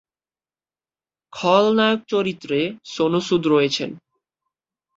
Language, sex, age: Bengali, male, 19-29